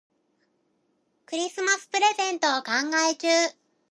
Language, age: Japanese, 19-29